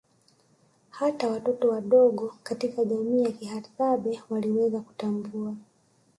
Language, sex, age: Swahili, female, 19-29